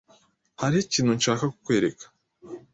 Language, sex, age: Kinyarwanda, male, 19-29